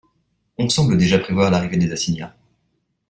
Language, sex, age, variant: French, male, 19-29, Français de métropole